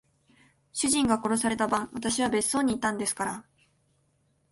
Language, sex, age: Japanese, female, 19-29